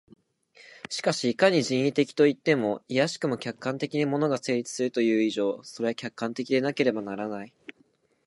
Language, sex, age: Japanese, male, 19-29